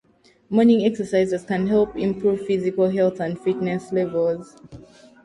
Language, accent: English, England English